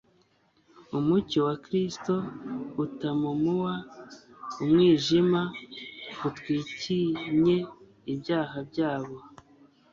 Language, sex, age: Kinyarwanda, male, 30-39